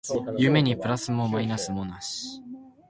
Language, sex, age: Japanese, male, under 19